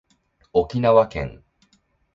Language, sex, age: Japanese, male, 19-29